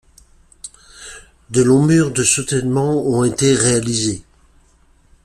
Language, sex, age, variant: French, male, 50-59, Français de métropole